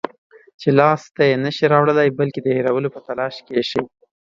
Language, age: Pashto, 19-29